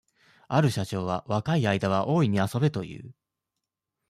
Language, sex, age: Japanese, male, 19-29